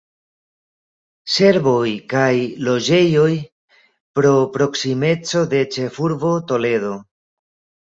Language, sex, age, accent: Esperanto, male, 40-49, Internacia